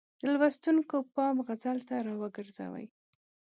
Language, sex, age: Pashto, female, 19-29